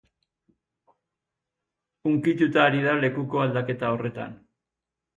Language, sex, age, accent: Basque, male, 50-59, Erdialdekoa edo Nafarra (Gipuzkoa, Nafarroa)